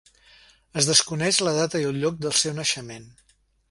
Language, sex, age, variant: Catalan, male, 60-69, Septentrional